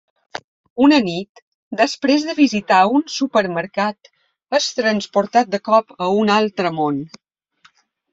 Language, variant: Catalan, Balear